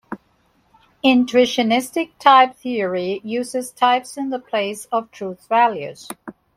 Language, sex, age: English, female, 60-69